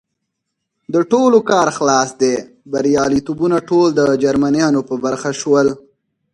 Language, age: Pashto, 19-29